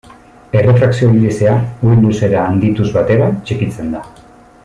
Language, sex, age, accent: Basque, male, 40-49, Mendebalekoa (Araba, Bizkaia, Gipuzkoako mendebaleko herri batzuk)